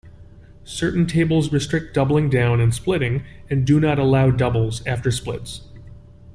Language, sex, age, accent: English, male, 30-39, United States English